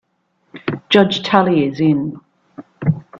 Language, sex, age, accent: English, female, 40-49, Australian English